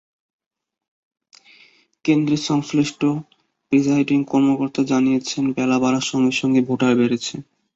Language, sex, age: Bengali, male, 19-29